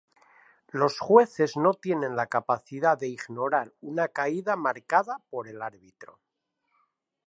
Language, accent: Spanish, España: Norte peninsular (Asturias, Castilla y León, Cantabria, País Vasco, Navarra, Aragón, La Rioja, Guadalajara, Cuenca)